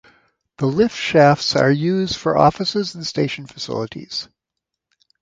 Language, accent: English, United States English